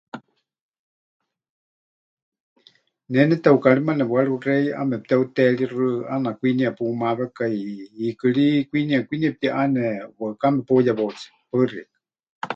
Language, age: Huichol, 50-59